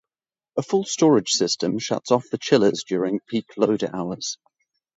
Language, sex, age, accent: English, male, 30-39, England English; New Zealand English